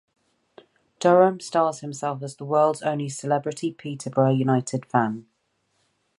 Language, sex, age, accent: English, female, 30-39, England English